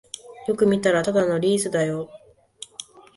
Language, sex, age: Japanese, female, 19-29